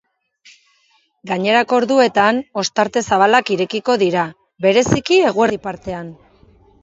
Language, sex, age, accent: Basque, female, 40-49, Erdialdekoa edo Nafarra (Gipuzkoa, Nafarroa)